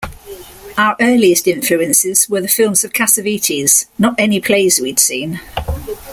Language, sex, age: English, female, 60-69